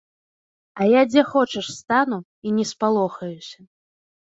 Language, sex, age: Belarusian, female, 19-29